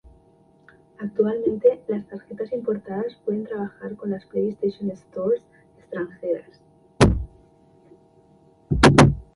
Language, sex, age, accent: Spanish, female, under 19, España: Norte peninsular (Asturias, Castilla y León, Cantabria, País Vasco, Navarra, Aragón, La Rioja, Guadalajara, Cuenca)